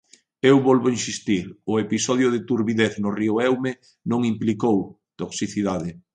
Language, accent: Galician, Central (gheada)